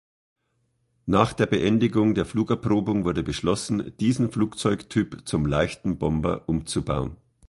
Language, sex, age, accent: German, male, 50-59, Österreichisches Deutsch